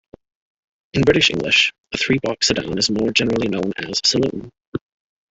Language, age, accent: English, 30-39, Canadian English